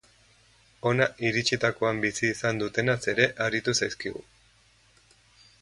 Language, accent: Basque, Mendebalekoa (Araba, Bizkaia, Gipuzkoako mendebaleko herri batzuk)